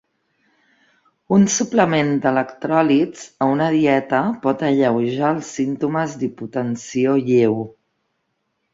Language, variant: Catalan, Central